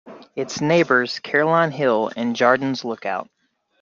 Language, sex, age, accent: English, male, 30-39, United States English